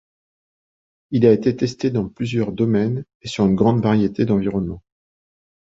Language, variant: French, Français de métropole